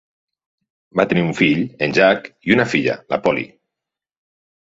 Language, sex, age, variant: Catalan, male, 40-49, Central